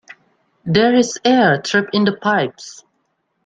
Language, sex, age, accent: English, male, 19-29, Malaysian English